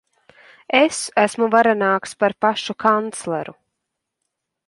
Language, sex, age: Latvian, female, 19-29